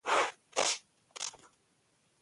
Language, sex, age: Pashto, female, 19-29